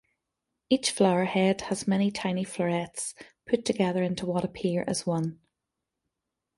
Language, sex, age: English, female, 50-59